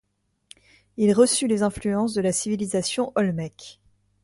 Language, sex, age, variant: French, female, 19-29, Français de métropole